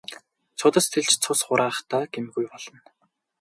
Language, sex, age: Mongolian, male, 19-29